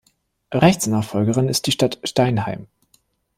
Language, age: German, 30-39